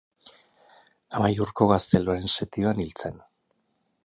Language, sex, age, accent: Basque, male, 50-59, Erdialdekoa edo Nafarra (Gipuzkoa, Nafarroa)